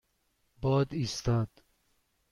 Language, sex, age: Persian, male, 30-39